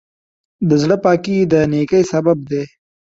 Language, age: Pashto, 19-29